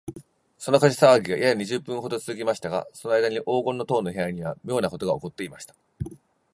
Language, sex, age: Japanese, male, 40-49